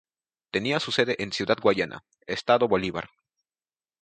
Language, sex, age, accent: Spanish, male, under 19, Andino-Pacífico: Colombia, Perú, Ecuador, oeste de Bolivia y Venezuela andina